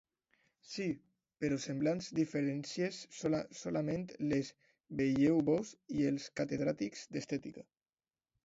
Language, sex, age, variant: Catalan, male, under 19, Alacantí